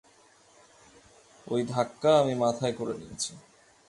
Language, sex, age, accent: Bengali, male, 30-39, প্রমিত